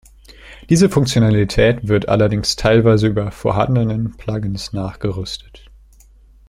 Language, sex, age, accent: German, male, under 19, Deutschland Deutsch